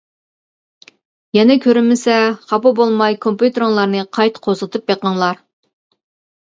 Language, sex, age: Uyghur, female, 40-49